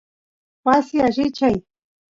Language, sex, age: Santiago del Estero Quichua, female, 50-59